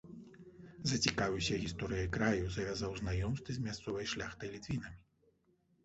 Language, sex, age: Belarusian, male, 50-59